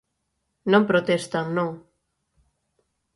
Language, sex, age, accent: Galician, female, 19-29, Central (gheada); Normativo (estándar)